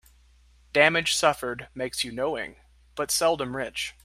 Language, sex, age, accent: English, male, 19-29, United States English